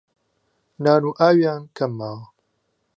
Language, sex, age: Central Kurdish, male, 19-29